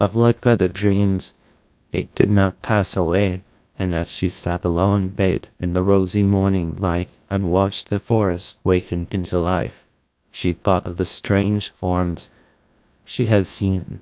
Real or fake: fake